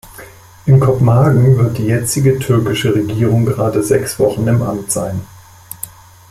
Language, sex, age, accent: German, male, 50-59, Deutschland Deutsch